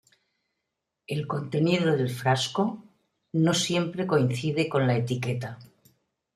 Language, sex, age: Spanish, female, 70-79